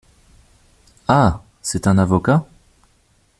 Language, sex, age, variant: French, male, 19-29, Français de métropole